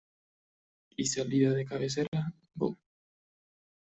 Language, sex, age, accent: Spanish, male, 30-39, América central